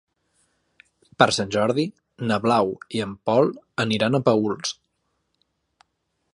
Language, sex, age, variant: Catalan, male, 19-29, Central